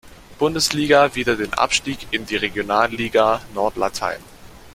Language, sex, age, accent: German, male, under 19, Deutschland Deutsch